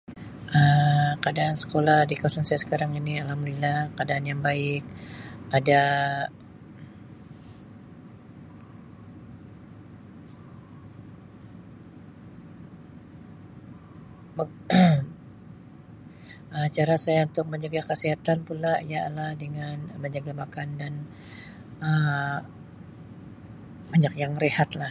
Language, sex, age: Sabah Malay, female, 50-59